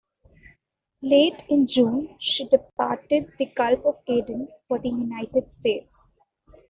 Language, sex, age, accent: English, female, 19-29, India and South Asia (India, Pakistan, Sri Lanka)